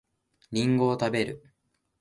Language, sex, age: Japanese, male, 19-29